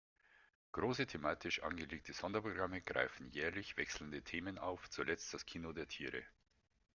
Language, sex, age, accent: German, male, 50-59, Deutschland Deutsch